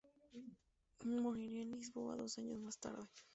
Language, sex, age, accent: Spanish, female, 19-29, México